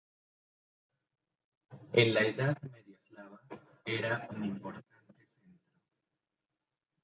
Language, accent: Spanish, Andino-Pacífico: Colombia, Perú, Ecuador, oeste de Bolivia y Venezuela andina